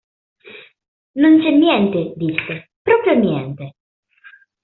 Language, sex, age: Italian, female, 19-29